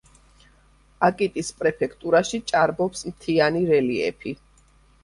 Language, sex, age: Georgian, female, 50-59